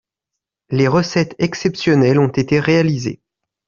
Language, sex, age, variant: French, male, 30-39, Français de métropole